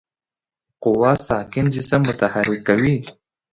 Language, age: Pashto, 19-29